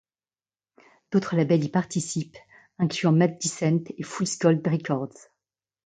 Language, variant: French, Français de métropole